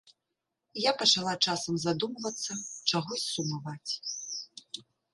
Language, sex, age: Belarusian, male, 40-49